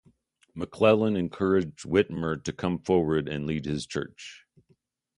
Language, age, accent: English, 50-59, United States English